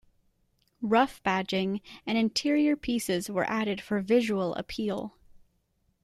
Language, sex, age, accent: English, female, 19-29, United States English